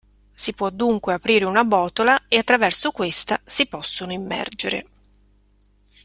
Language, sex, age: Italian, female, 50-59